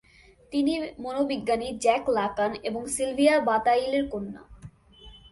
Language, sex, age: Bengali, female, 19-29